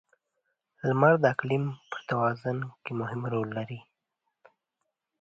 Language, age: Pashto, under 19